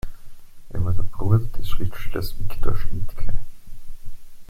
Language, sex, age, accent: German, male, 30-39, Österreichisches Deutsch